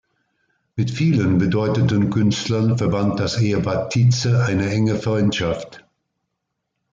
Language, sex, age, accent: German, male, 60-69, Deutschland Deutsch